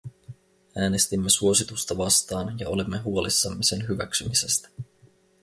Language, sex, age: Finnish, male, 30-39